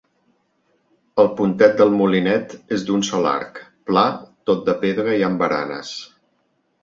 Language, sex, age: Catalan, male, 40-49